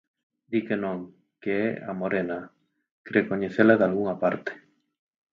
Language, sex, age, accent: Galician, male, 40-49, Central (gheada); Normativo (estándar)